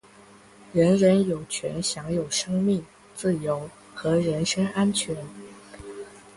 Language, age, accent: Chinese, under 19, 出生地：福建省